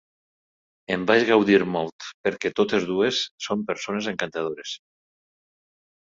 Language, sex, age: Catalan, male, 60-69